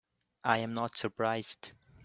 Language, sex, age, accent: English, male, 19-29, India and South Asia (India, Pakistan, Sri Lanka)